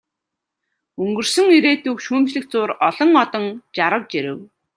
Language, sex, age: Mongolian, female, 30-39